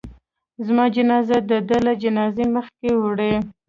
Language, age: Pashto, 19-29